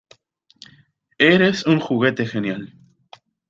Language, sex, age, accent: Spanish, male, 19-29, Andino-Pacífico: Colombia, Perú, Ecuador, oeste de Bolivia y Venezuela andina